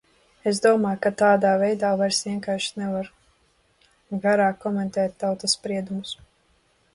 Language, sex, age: Latvian, female, 19-29